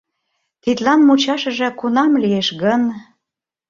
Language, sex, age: Mari, female, 40-49